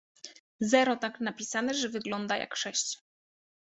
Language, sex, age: Polish, female, 30-39